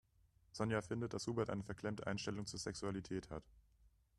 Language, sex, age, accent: German, male, 19-29, Deutschland Deutsch